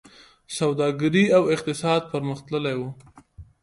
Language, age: Pashto, 19-29